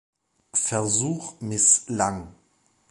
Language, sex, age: German, male, 40-49